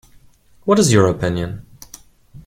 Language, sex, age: English, male, 19-29